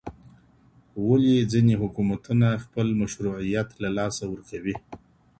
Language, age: Pashto, 40-49